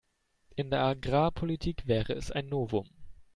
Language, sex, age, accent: German, male, 19-29, Deutschland Deutsch